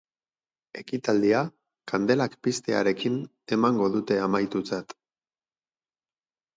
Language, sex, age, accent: Basque, male, 30-39, Batua